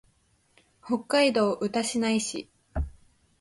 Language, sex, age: Japanese, female, under 19